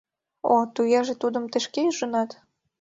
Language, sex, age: Mari, female, 19-29